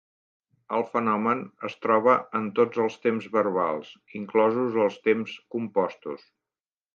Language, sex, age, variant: Catalan, male, 50-59, Central